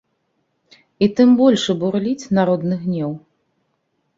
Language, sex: Belarusian, female